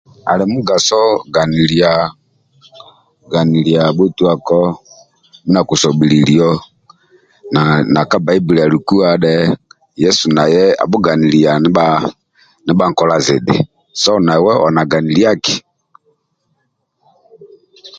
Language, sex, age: Amba (Uganda), male, 50-59